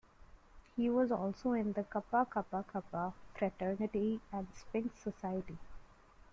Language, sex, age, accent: English, female, 19-29, India and South Asia (India, Pakistan, Sri Lanka)